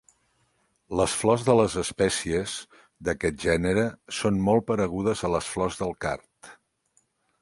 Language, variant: Catalan, Central